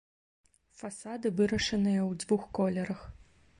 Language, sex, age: Belarusian, female, 30-39